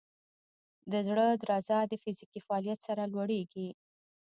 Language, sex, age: Pashto, female, 30-39